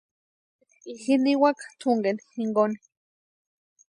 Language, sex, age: Western Highland Purepecha, female, 19-29